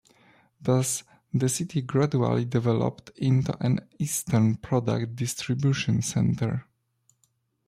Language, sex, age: English, male, 19-29